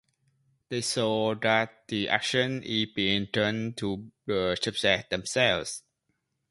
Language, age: English, 30-39